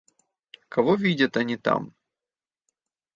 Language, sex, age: Russian, male, 30-39